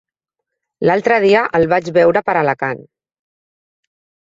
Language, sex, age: Catalan, female, 40-49